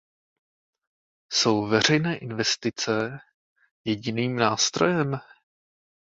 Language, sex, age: Czech, male, 30-39